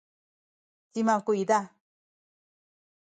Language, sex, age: Sakizaya, female, 70-79